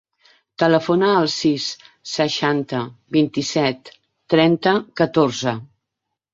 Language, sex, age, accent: Catalan, female, 50-59, balear; central